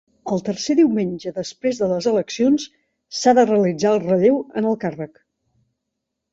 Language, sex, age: Catalan, female, 50-59